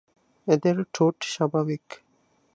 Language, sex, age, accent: Bengali, male, 19-29, প্রমিত বাংলা